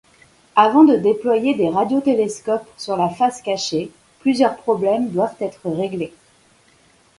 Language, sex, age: French, female, 30-39